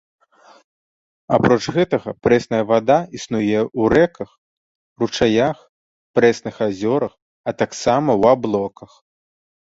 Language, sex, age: Belarusian, male, 19-29